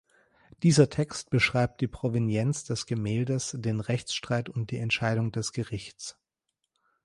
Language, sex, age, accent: German, male, 30-39, Deutschland Deutsch